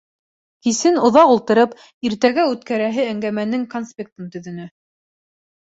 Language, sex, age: Bashkir, female, 19-29